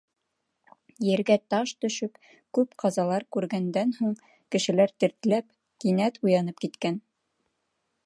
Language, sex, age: Bashkir, female, 19-29